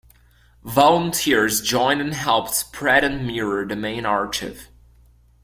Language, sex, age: English, male, under 19